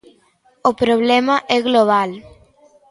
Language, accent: Galician, Normativo (estándar)